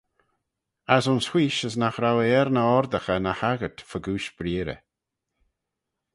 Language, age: Manx, 40-49